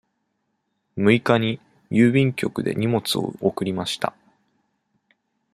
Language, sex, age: Japanese, male, 19-29